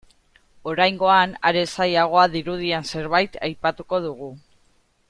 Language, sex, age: Basque, female, 30-39